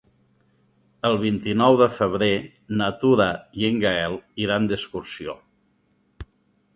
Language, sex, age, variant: Catalan, male, 50-59, Nord-Occidental